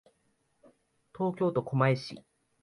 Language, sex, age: Japanese, male, 19-29